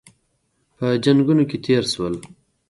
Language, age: Pashto, 30-39